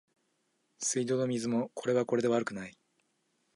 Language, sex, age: Japanese, male, 19-29